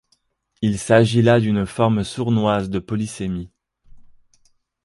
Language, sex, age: French, male, 30-39